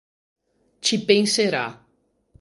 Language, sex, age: Italian, female, 60-69